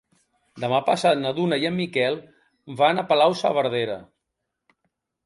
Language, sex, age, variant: Catalan, male, 50-59, Balear